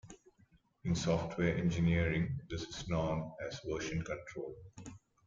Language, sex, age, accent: English, male, 30-39, India and South Asia (India, Pakistan, Sri Lanka)